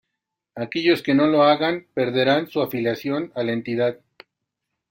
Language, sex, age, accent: Spanish, male, 40-49, México